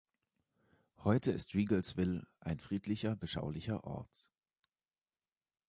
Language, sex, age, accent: German, male, 30-39, Deutschland Deutsch